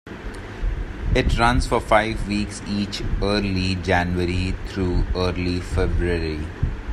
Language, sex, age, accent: English, male, 30-39, India and South Asia (India, Pakistan, Sri Lanka)